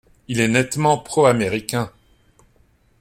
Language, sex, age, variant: French, male, 50-59, Français de métropole